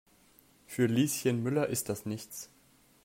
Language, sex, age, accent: German, male, 19-29, Deutschland Deutsch